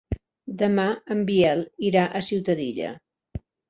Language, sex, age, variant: Catalan, female, 60-69, Central